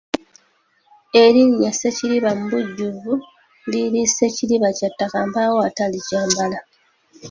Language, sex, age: Ganda, female, 19-29